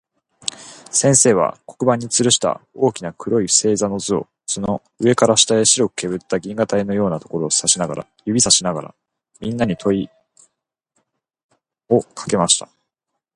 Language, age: Japanese, 19-29